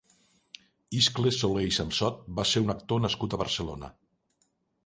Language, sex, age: Catalan, male, 60-69